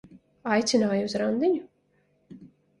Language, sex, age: Latvian, female, 30-39